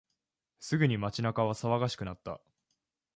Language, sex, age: Japanese, male, 19-29